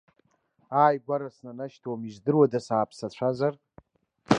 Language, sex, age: Abkhazian, male, 19-29